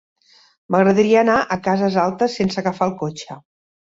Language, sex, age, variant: Catalan, female, 60-69, Central